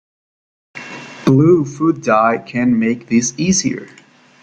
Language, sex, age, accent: English, male, 19-29, United States English